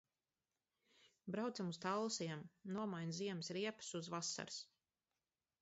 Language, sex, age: Latvian, female, 40-49